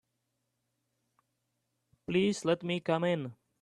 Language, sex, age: English, male, 19-29